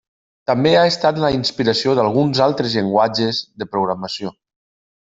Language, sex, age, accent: Catalan, male, 30-39, valencià